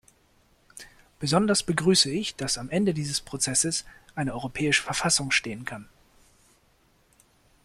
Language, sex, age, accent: German, male, 19-29, Deutschland Deutsch